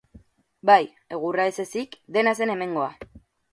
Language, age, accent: Basque, under 19, Batua